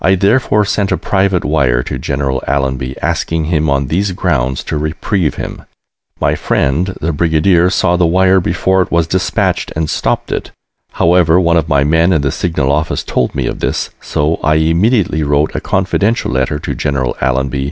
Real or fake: real